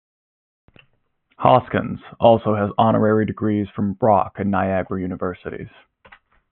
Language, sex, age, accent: English, male, 30-39, United States English